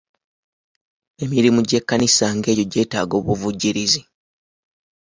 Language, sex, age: Ganda, male, 19-29